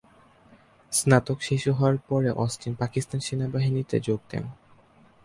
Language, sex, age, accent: Bengali, male, under 19, Native